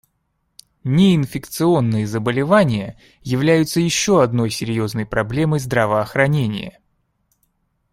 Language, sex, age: Russian, male, 19-29